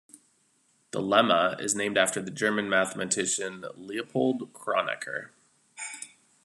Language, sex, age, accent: English, male, 30-39, United States English